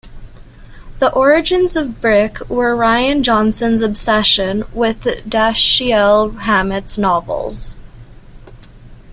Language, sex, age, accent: English, female, under 19, Canadian English